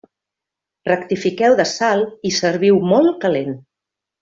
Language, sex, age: Catalan, female, 50-59